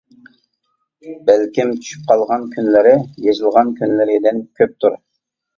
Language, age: Uyghur, 30-39